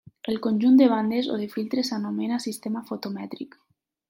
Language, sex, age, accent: Catalan, female, 19-29, valencià